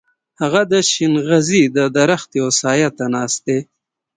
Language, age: Pashto, 30-39